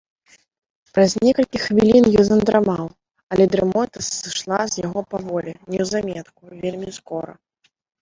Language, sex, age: Belarusian, female, 19-29